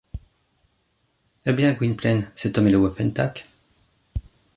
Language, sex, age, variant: French, male, 40-49, Français de métropole